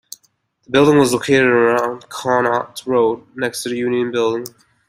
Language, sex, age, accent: English, male, 19-29, United States English